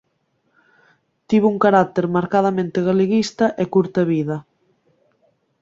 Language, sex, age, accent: Galician, female, 19-29, Central (gheada)